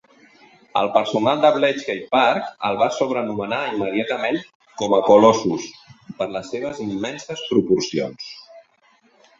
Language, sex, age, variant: Catalan, male, 50-59, Central